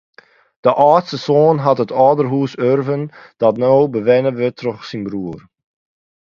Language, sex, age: Western Frisian, male, 19-29